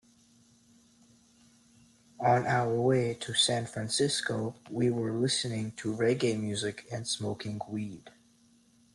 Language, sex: English, male